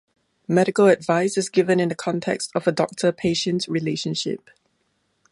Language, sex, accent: English, female, Singaporean English